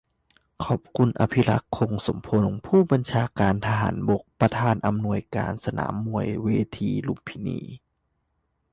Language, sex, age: Thai, male, 19-29